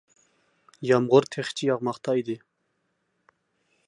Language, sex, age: Uyghur, male, 19-29